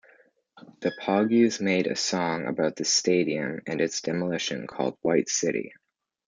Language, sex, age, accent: English, male, under 19, Canadian English